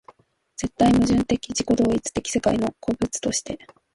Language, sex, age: Japanese, female, 19-29